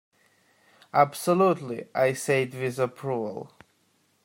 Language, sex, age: English, male, 19-29